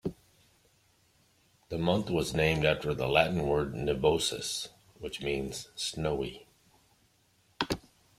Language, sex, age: English, male, 50-59